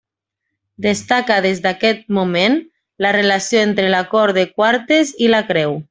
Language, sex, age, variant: Catalan, female, 19-29, Nord-Occidental